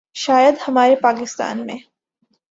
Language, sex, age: Urdu, female, 19-29